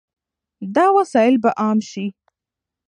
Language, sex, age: Pashto, female, under 19